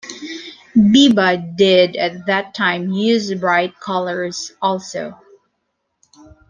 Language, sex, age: English, female, 40-49